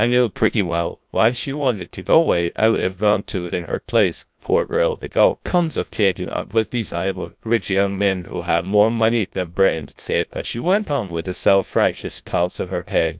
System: TTS, GlowTTS